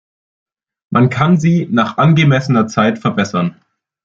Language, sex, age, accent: German, male, under 19, Deutschland Deutsch